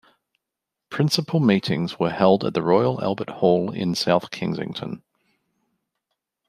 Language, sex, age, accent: English, male, 40-49, Australian English